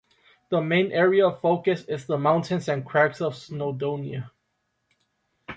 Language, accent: English, United States English